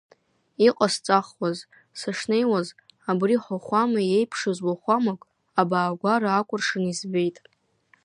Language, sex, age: Abkhazian, female, under 19